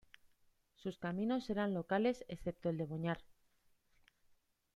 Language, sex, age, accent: Spanish, female, 30-39, España: Norte peninsular (Asturias, Castilla y León, Cantabria, País Vasco, Navarra, Aragón, La Rioja, Guadalajara, Cuenca)